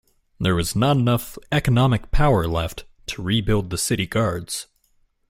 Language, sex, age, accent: English, male, 19-29, United States English